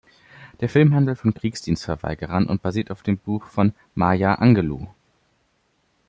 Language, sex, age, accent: German, male, under 19, Deutschland Deutsch